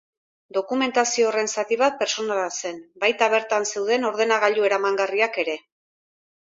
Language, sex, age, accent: Basque, female, 50-59, Erdialdekoa edo Nafarra (Gipuzkoa, Nafarroa)